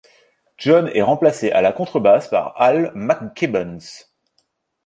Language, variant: French, Français de métropole